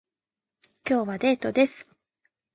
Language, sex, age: Japanese, female, 19-29